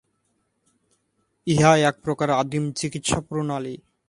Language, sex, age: Bengali, male, 19-29